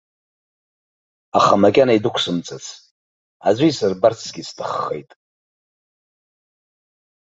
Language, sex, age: Abkhazian, male, 50-59